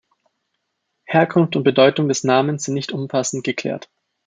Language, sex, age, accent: German, male, 19-29, Österreichisches Deutsch